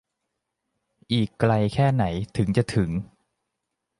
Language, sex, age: Thai, male, 19-29